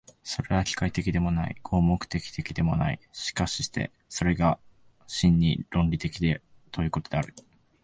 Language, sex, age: Japanese, male, 19-29